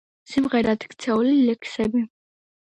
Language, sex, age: Georgian, female, under 19